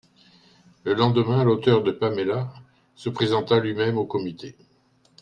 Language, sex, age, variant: French, male, 60-69, Français de métropole